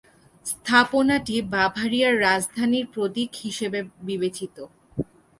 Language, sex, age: Bengali, female, 19-29